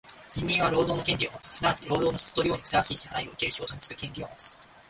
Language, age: Japanese, 19-29